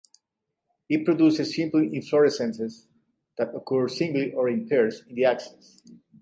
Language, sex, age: English, male, 40-49